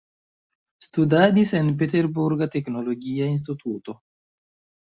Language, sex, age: Esperanto, male, 19-29